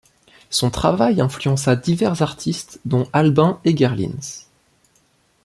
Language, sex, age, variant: French, male, 19-29, Français de métropole